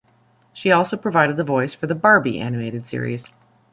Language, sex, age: English, female, 40-49